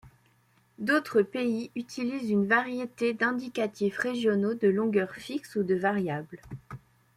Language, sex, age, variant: French, female, under 19, Français de métropole